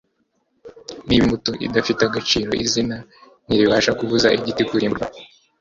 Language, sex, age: Kinyarwanda, male, 19-29